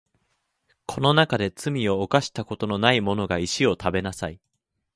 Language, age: Japanese, 19-29